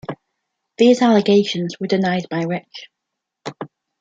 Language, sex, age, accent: English, female, 19-29, England English